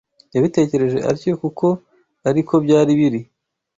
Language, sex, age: Kinyarwanda, male, 19-29